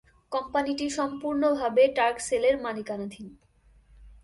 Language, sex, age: Bengali, female, 19-29